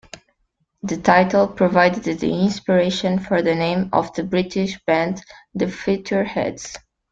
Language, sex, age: English, female, 19-29